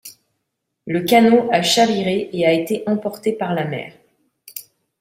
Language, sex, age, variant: French, female, 30-39, Français de métropole